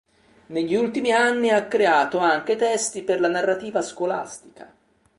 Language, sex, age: Italian, male, 40-49